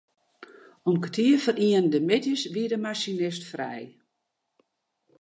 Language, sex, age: Western Frisian, female, 60-69